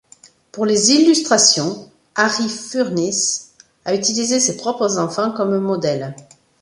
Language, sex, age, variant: French, female, 50-59, Français de métropole